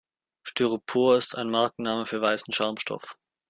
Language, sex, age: German, male, under 19